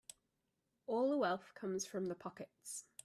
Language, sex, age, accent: English, female, 19-29, England English